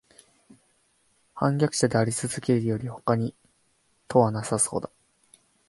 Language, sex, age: Japanese, male, 19-29